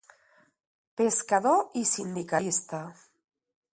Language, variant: Catalan, Nord-Occidental